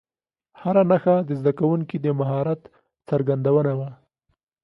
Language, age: Pashto, 19-29